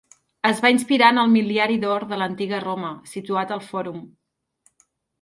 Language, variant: Catalan, Nord-Occidental